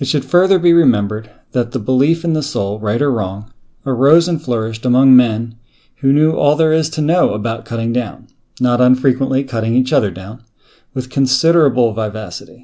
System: none